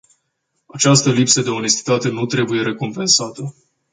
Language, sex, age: Romanian, male, 19-29